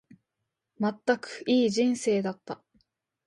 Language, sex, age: Japanese, female, under 19